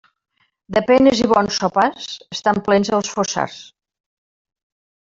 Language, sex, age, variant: Catalan, female, 60-69, Central